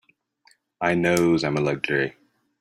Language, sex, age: English, male, 30-39